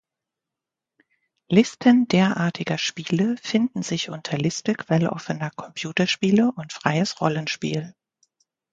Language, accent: German, Deutschland Deutsch